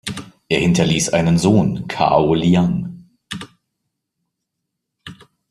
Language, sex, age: German, male, 19-29